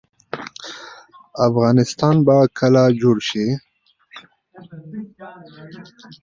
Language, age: Pashto, 19-29